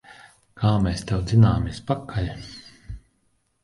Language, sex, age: Latvian, male, 40-49